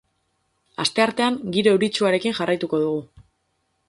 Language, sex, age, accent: Basque, female, 19-29, Mendebalekoa (Araba, Bizkaia, Gipuzkoako mendebaleko herri batzuk)